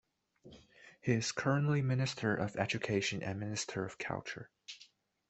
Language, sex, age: English, male, 19-29